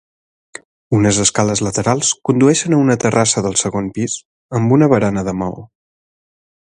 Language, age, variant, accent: Catalan, 30-39, Central, central; Garrotxi